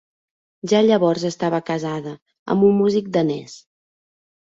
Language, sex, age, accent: Catalan, female, 19-29, central; nord-occidental